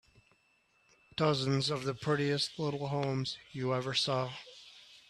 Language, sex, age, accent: English, male, 30-39, United States English